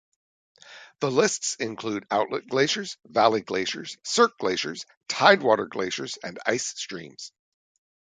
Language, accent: English, United States English